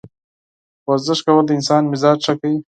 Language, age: Pashto, 19-29